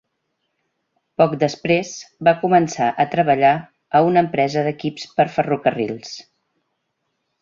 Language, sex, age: Catalan, female, 60-69